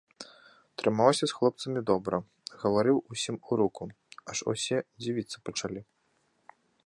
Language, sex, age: Belarusian, male, 19-29